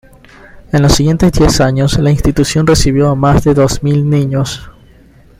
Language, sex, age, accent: Spanish, male, 19-29, Andino-Pacífico: Colombia, Perú, Ecuador, oeste de Bolivia y Venezuela andina